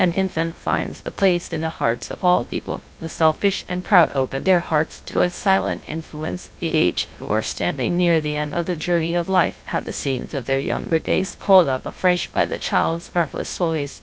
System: TTS, GlowTTS